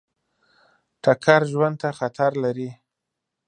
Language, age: Pashto, 19-29